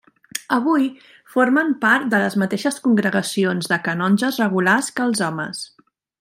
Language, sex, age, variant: Catalan, female, 30-39, Central